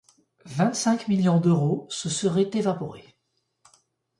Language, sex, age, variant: French, male, 50-59, Français de métropole